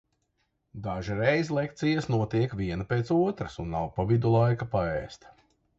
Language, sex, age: Latvian, male, 50-59